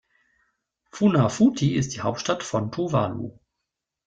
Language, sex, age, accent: German, male, 30-39, Deutschland Deutsch